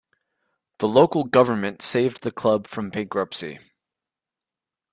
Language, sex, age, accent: English, male, 19-29, United States English